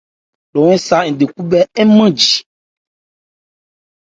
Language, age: Ebrié, 19-29